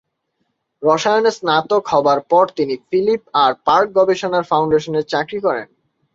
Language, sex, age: Bengali, male, 19-29